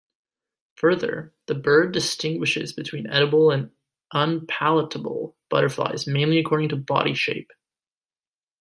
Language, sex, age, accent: English, male, 19-29, Canadian English